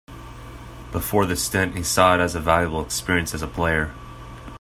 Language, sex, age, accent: English, male, 19-29, United States English